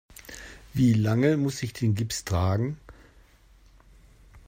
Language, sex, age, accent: German, male, 60-69, Deutschland Deutsch